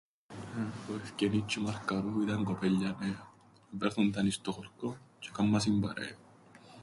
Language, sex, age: Greek, male, 19-29